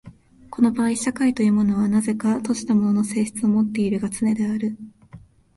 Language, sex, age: Japanese, female, 19-29